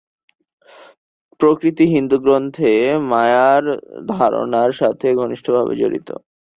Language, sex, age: Bengali, male, 19-29